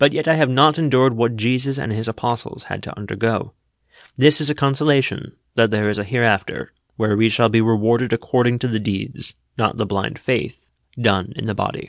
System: none